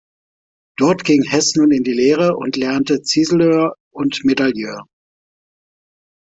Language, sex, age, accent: German, male, 40-49, Deutschland Deutsch